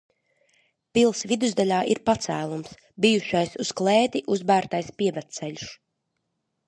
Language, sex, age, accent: Latvian, female, 19-29, Riga